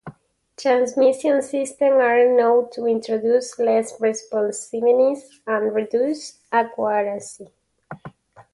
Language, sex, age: English, male, 19-29